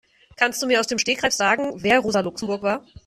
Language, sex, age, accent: German, female, 19-29, Deutschland Deutsch